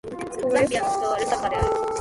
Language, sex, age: Japanese, female, 19-29